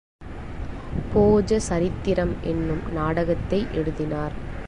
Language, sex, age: Tamil, female, 19-29